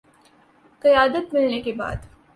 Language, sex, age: Urdu, female, 19-29